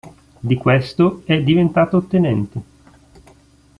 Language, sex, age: Italian, male, 19-29